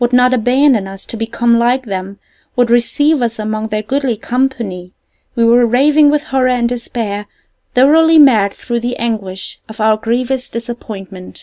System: none